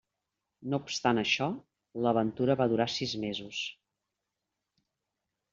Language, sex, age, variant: Catalan, female, 40-49, Central